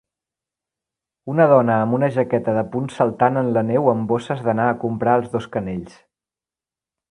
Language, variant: Catalan, Central